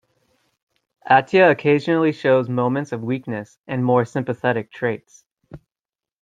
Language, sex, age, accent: English, male, 30-39, United States English